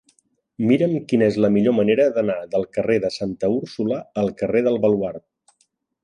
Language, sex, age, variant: Catalan, male, 40-49, Central